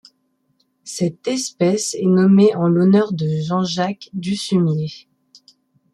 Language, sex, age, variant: French, female, 19-29, Français de métropole